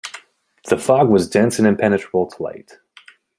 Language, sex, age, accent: English, male, 30-39, United States English